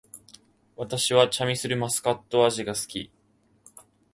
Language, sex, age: Japanese, male, 19-29